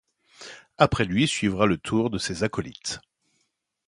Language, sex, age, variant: French, male, 40-49, Français de métropole